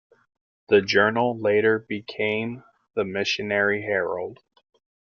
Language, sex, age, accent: English, male, 30-39, United States English